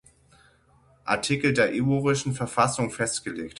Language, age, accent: German, 30-39, Deutschland Deutsch